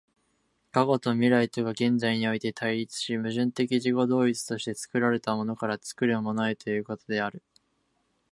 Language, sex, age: Japanese, male, under 19